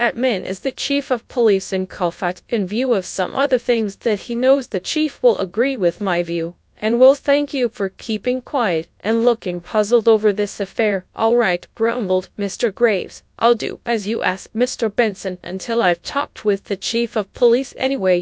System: TTS, GradTTS